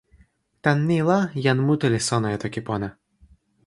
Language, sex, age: Toki Pona, male, 19-29